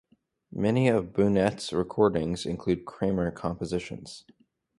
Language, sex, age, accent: English, male, under 19, United States English